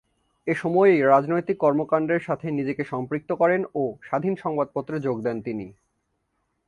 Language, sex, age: Bengali, male, 19-29